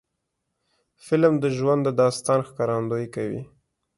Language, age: Pashto, 19-29